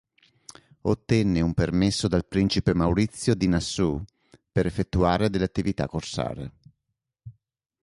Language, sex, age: Italian, male, 30-39